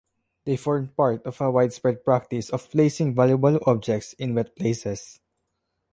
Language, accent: English, Filipino